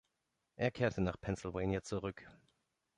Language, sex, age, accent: German, male, 30-39, Deutschland Deutsch